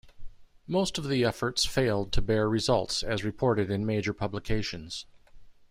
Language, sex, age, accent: English, male, 50-59, United States English